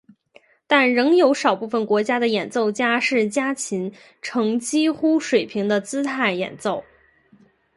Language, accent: Chinese, 出生地：吉林省